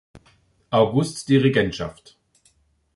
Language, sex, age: German, male, 50-59